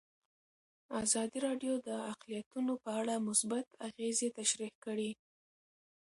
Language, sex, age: Pashto, female, under 19